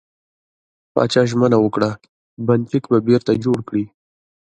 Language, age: Pashto, 19-29